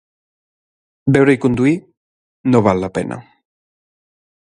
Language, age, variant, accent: Catalan, 30-39, Central, central; Garrotxi